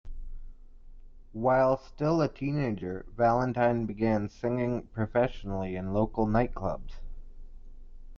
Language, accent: English, Canadian English